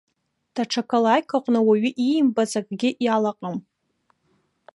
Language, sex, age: Abkhazian, female, 19-29